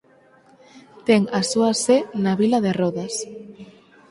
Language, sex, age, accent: Galician, female, 19-29, Neofalante